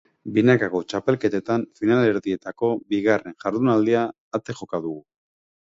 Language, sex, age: Basque, male, 30-39